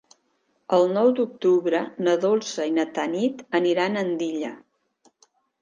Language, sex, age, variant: Catalan, female, 50-59, Central